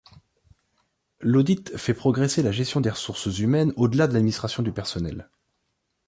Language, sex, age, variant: French, male, 30-39, Français de métropole